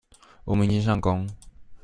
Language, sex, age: Chinese, male, 19-29